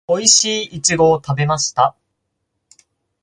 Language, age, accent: Japanese, 19-29, 標準語